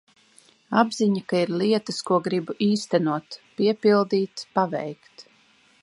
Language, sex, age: Latvian, female, 40-49